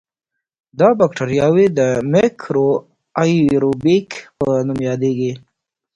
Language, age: Pashto, 40-49